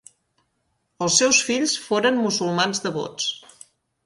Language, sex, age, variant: Catalan, female, 40-49, Central